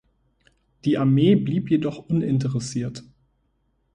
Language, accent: German, Deutschland Deutsch